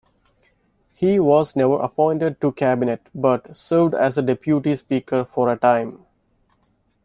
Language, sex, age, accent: English, male, 30-39, India and South Asia (India, Pakistan, Sri Lanka)